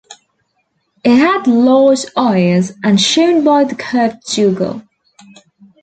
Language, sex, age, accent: English, female, 19-29, Australian English